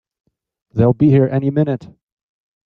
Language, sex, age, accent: English, male, 30-39, United States English